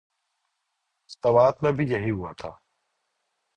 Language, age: Urdu, 30-39